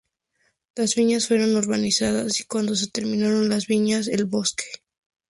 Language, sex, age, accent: Spanish, female, 19-29, México